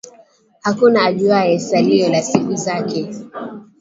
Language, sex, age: Swahili, female, 19-29